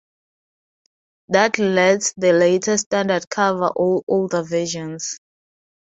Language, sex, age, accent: English, female, 19-29, Southern African (South Africa, Zimbabwe, Namibia)